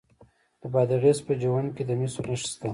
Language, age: Pashto, 30-39